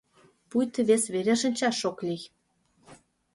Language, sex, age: Mari, female, under 19